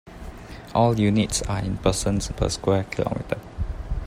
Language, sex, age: English, male, 19-29